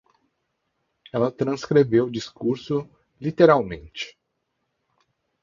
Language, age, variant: Portuguese, 50-59, Portuguese (Brasil)